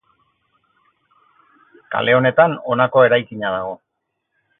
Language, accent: Basque, Erdialdekoa edo Nafarra (Gipuzkoa, Nafarroa)